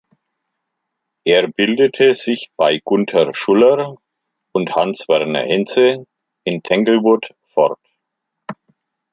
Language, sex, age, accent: German, male, 50-59, Deutschland Deutsch